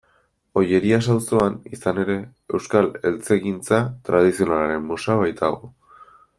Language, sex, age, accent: Basque, male, 19-29, Erdialdekoa edo Nafarra (Gipuzkoa, Nafarroa)